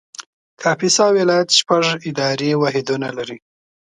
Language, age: Pashto, 19-29